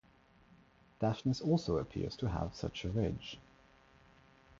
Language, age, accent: English, 30-39, England English